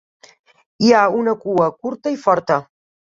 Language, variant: Catalan, Central